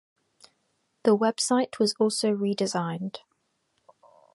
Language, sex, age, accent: English, female, under 19, England English